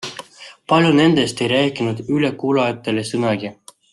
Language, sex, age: Estonian, male, 19-29